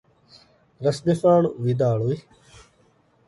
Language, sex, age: Divehi, male, under 19